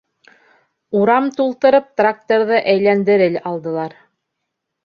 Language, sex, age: Bashkir, female, 30-39